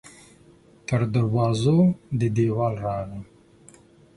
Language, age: Pashto, 30-39